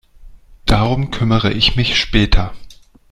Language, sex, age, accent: German, male, 40-49, Deutschland Deutsch